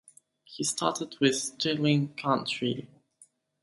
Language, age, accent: English, 19-29, United States English; England English